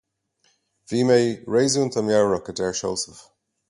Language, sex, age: Irish, male, 40-49